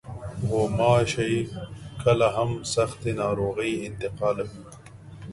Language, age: Pashto, 30-39